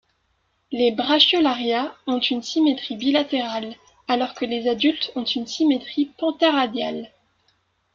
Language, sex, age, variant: French, female, 19-29, Français de métropole